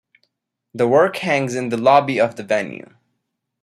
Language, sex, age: English, male, 50-59